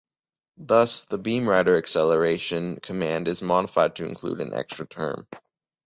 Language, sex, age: English, male, under 19